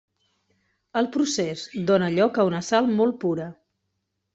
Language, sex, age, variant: Catalan, female, 40-49, Central